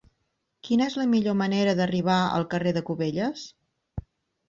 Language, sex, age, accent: Catalan, female, 50-59, Empordanès